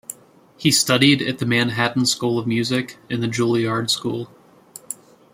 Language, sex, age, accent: English, male, 19-29, United States English